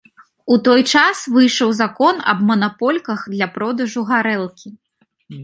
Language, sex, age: Belarusian, female, 19-29